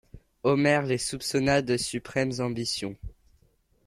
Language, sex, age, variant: French, male, 19-29, Français de métropole